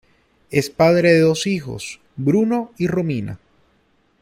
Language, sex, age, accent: Spanish, male, 30-39, Caribe: Cuba, Venezuela, Puerto Rico, República Dominicana, Panamá, Colombia caribeña, México caribeño, Costa del golfo de México